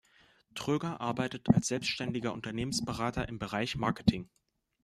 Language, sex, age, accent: German, male, 19-29, Deutschland Deutsch